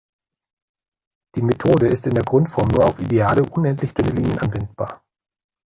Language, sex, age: German, male, 40-49